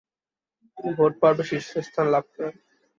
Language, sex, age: Bengali, male, under 19